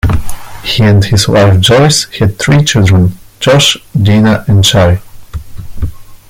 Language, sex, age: English, male, 19-29